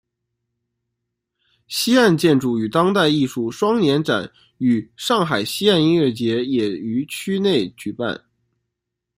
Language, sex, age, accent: Chinese, male, 19-29, 出生地：江苏省